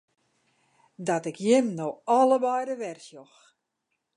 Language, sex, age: Western Frisian, female, 60-69